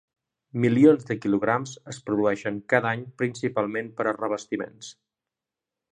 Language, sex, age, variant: Catalan, male, 40-49, Central